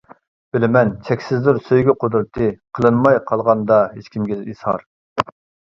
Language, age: Uyghur, 30-39